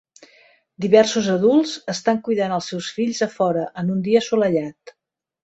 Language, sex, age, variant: Catalan, female, 50-59, Central